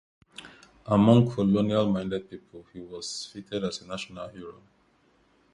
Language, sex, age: English, male, 19-29